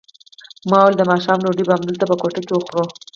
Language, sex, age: Pashto, female, 19-29